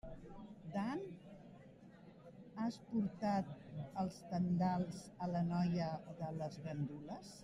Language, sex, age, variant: Catalan, female, 70-79, Central